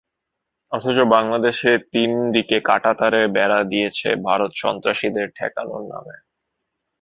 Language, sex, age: Bengali, male, 19-29